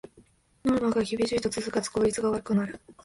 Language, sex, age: Japanese, female, 19-29